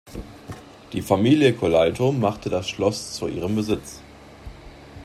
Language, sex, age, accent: German, male, 19-29, Deutschland Deutsch